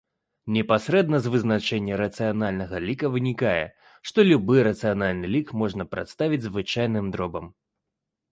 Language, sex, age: Belarusian, male, 19-29